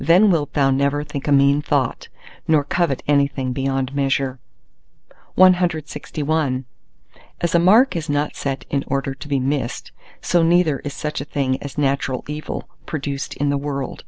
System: none